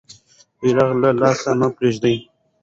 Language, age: Pashto, 19-29